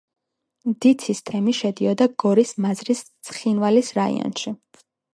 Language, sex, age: Georgian, female, 19-29